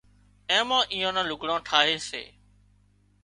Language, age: Wadiyara Koli, 30-39